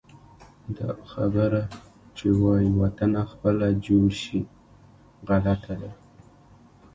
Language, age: Pashto, 19-29